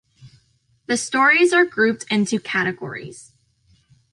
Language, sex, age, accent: English, female, under 19, United States English